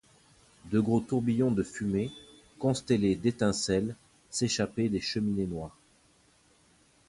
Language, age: French, 30-39